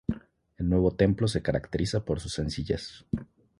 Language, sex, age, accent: Spanish, male, 30-39, México